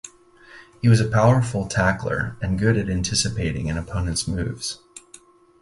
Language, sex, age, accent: English, male, 30-39, United States English